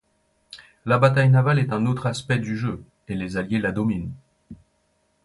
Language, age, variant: French, 40-49, Français des départements et régions d'outre-mer